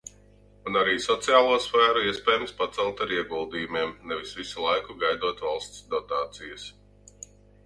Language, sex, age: Latvian, male, 40-49